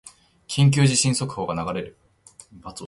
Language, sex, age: Japanese, male, 30-39